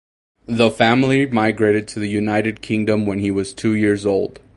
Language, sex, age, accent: English, male, 19-29, United States English